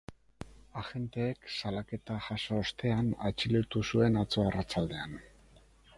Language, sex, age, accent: Basque, male, 50-59, Erdialdekoa edo Nafarra (Gipuzkoa, Nafarroa)